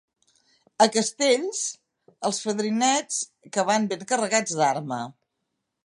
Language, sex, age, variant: Catalan, female, 50-59, Central